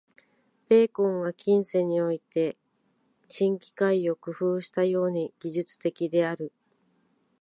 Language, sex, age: Japanese, female, 40-49